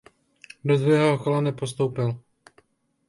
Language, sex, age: Czech, male, 30-39